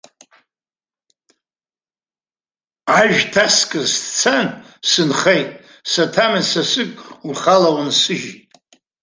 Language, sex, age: Abkhazian, male, 80-89